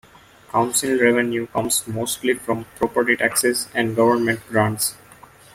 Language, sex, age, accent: English, male, 19-29, India and South Asia (India, Pakistan, Sri Lanka)